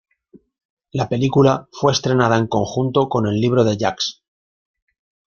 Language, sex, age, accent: Spanish, male, 50-59, España: Norte peninsular (Asturias, Castilla y León, Cantabria, País Vasco, Navarra, Aragón, La Rioja, Guadalajara, Cuenca)